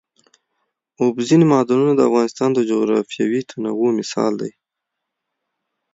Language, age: Pashto, 19-29